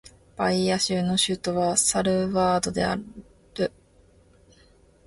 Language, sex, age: Japanese, female, 19-29